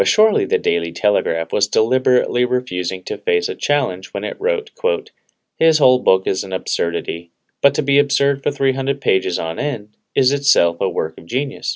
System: none